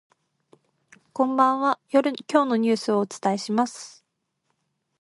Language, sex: Japanese, female